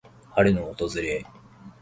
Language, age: Japanese, 19-29